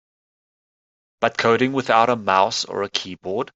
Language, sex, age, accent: English, male, 30-39, Southern African (South Africa, Zimbabwe, Namibia)